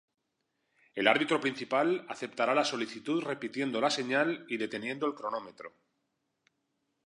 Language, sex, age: Spanish, male, 40-49